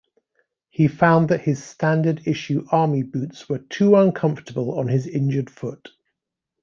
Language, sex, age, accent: English, male, 50-59, England English